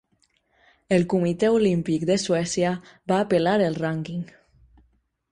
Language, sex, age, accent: Catalan, female, under 19, valencià